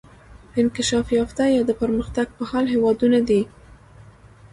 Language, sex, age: Pashto, female, 19-29